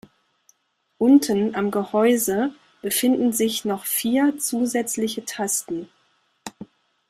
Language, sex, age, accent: German, female, 40-49, Deutschland Deutsch